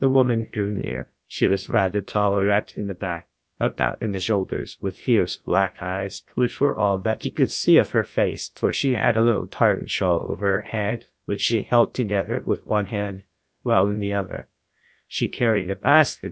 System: TTS, GlowTTS